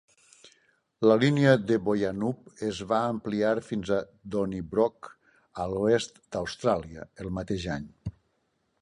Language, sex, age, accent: Catalan, male, 60-69, valencià